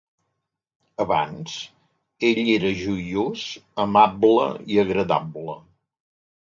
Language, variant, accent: Catalan, Central, central